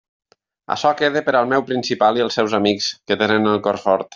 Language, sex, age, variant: Catalan, male, 40-49, Nord-Occidental